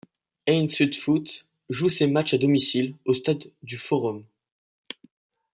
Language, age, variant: French, 19-29, Français de métropole